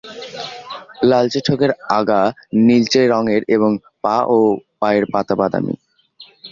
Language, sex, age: Bengali, male, under 19